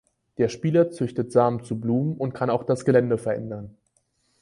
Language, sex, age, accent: German, male, 19-29, Deutschland Deutsch